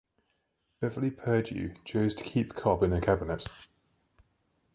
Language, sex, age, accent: English, male, 30-39, England English